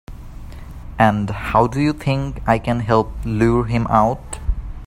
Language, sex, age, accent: English, male, 19-29, India and South Asia (India, Pakistan, Sri Lanka)